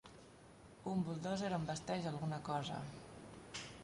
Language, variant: Catalan, Central